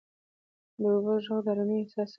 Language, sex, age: Pashto, female, 19-29